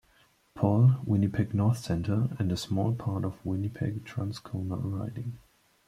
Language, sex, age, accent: English, male, 19-29, United States English